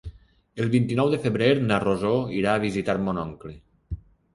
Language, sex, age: Catalan, male, 40-49